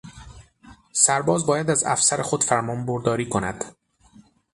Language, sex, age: Persian, male, 30-39